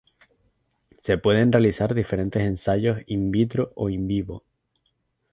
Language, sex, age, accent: Spanish, male, 19-29, España: Islas Canarias